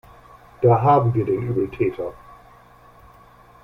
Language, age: German, 60-69